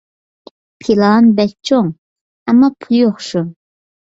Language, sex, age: Uyghur, female, 30-39